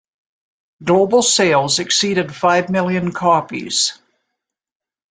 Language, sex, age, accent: English, female, 60-69, Canadian English